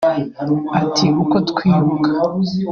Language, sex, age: Kinyarwanda, female, 19-29